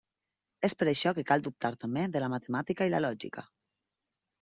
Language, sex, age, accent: Catalan, female, 30-39, valencià